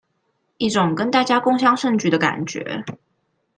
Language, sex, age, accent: Chinese, female, 19-29, 出生地：臺南市